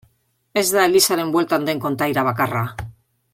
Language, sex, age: Basque, female, 60-69